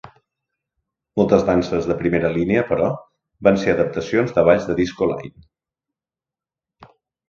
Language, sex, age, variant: Catalan, male, 40-49, Central